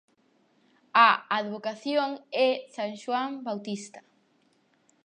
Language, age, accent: Galician, 40-49, Oriental (común en zona oriental)